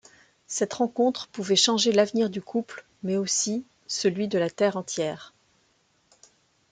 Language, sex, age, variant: French, female, 40-49, Français de métropole